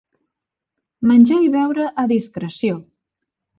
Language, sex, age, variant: Catalan, female, 30-39, Central